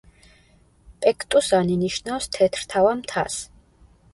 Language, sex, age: Georgian, female, 30-39